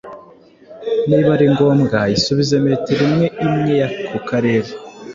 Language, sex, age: Kinyarwanda, male, 19-29